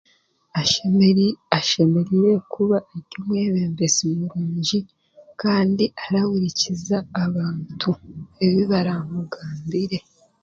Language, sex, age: Chiga, female, 30-39